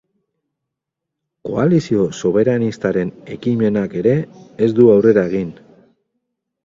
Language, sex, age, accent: Basque, male, 50-59, Mendebalekoa (Araba, Bizkaia, Gipuzkoako mendebaleko herri batzuk)